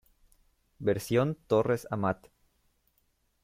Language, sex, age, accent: Spanish, male, 19-29, México